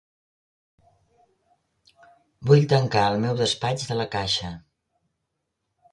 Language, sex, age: Catalan, female, 60-69